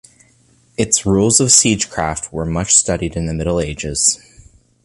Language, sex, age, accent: English, male, 19-29, Canadian English